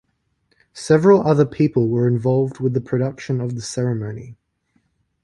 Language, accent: English, Australian English